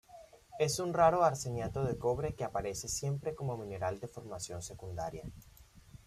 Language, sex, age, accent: Spanish, male, 19-29, Caribe: Cuba, Venezuela, Puerto Rico, República Dominicana, Panamá, Colombia caribeña, México caribeño, Costa del golfo de México